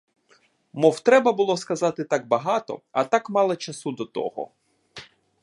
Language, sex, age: Ukrainian, male, 30-39